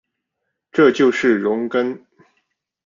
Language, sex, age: Chinese, male, 40-49